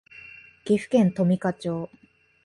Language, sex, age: Japanese, female, 19-29